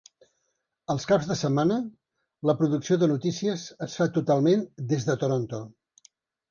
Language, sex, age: Catalan, male, 70-79